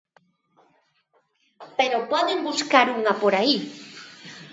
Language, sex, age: Galician, female, 30-39